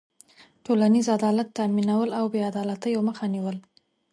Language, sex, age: Pashto, female, 19-29